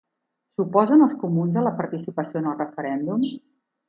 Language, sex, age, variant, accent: Catalan, female, 50-59, Central, central